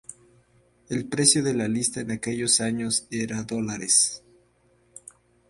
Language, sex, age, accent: Spanish, male, 19-29, México